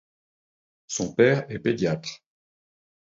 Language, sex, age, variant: French, male, 50-59, Français de métropole